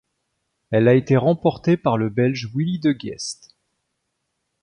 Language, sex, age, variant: French, male, 30-39, Français de métropole